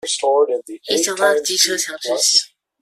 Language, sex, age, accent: Chinese, male, 19-29, 出生地：臺北市